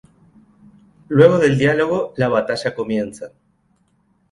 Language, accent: Spanish, Rioplatense: Argentina, Uruguay, este de Bolivia, Paraguay